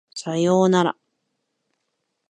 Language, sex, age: Japanese, female, 40-49